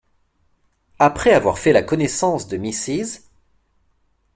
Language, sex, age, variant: French, male, 19-29, Français de métropole